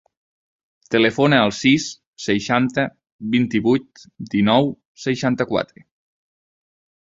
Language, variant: Catalan, Nord-Occidental